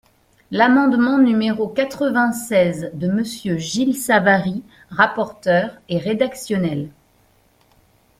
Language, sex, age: French, female, 40-49